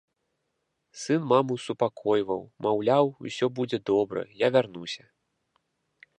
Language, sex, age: Belarusian, male, 30-39